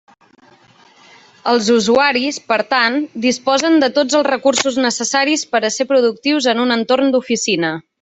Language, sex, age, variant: Catalan, female, 19-29, Central